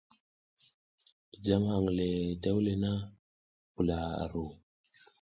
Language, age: South Giziga, 19-29